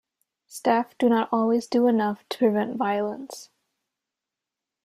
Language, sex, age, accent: English, female, 19-29, United States English